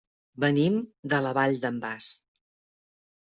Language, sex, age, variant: Catalan, female, 40-49, Central